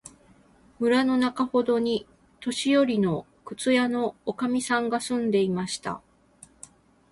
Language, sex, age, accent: Japanese, female, 60-69, 関西